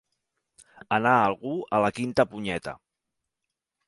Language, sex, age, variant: Catalan, male, 40-49, Central